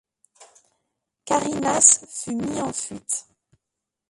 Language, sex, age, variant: French, female, 30-39, Français de métropole